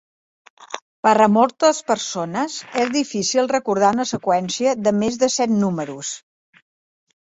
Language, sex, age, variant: Catalan, female, 60-69, Central